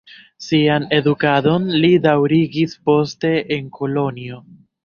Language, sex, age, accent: Esperanto, male, 19-29, Internacia